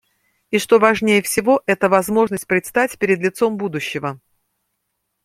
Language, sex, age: Russian, female, 50-59